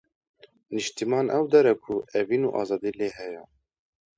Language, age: Kurdish, 19-29